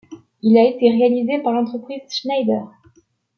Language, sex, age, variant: French, female, 19-29, Français de métropole